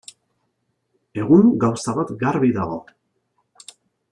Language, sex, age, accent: Basque, male, 40-49, Mendebalekoa (Araba, Bizkaia, Gipuzkoako mendebaleko herri batzuk)